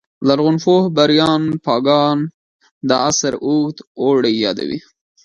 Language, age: Pashto, 19-29